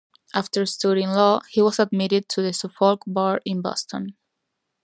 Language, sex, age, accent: English, female, 19-29, United States English